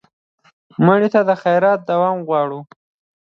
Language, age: Pashto, under 19